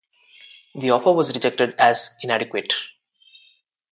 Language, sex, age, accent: English, male, 19-29, India and South Asia (India, Pakistan, Sri Lanka)